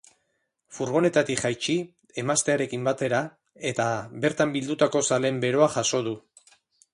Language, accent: Basque, Erdialdekoa edo Nafarra (Gipuzkoa, Nafarroa)